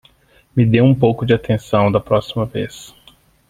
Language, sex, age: Portuguese, male, 30-39